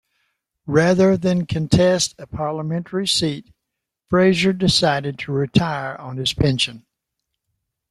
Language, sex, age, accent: English, male, 90+, United States English